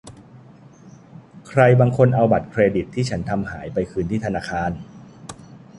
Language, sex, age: Thai, male, 40-49